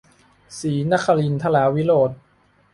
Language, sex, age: Thai, male, 19-29